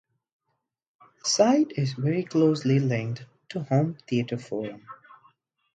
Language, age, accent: English, 19-29, India and South Asia (India, Pakistan, Sri Lanka)